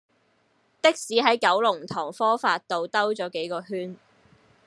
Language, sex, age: Cantonese, female, 19-29